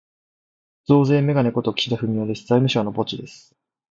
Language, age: Japanese, 19-29